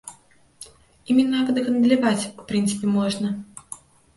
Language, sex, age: Belarusian, female, 19-29